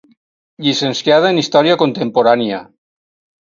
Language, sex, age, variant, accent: Catalan, male, 50-59, Valencià meridional, valencià